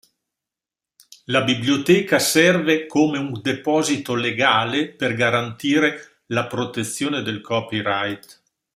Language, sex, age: Italian, male, 60-69